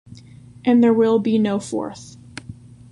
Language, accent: English, United States English